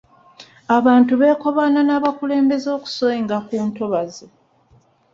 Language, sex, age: Ganda, female, 30-39